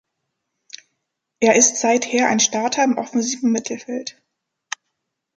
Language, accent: German, Deutschland Deutsch